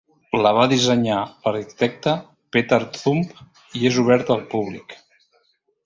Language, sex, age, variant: Catalan, male, 50-59, Central